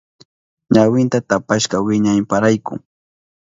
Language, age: Southern Pastaza Quechua, 30-39